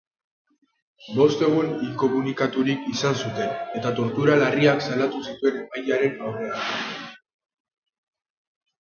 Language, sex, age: Basque, female, 30-39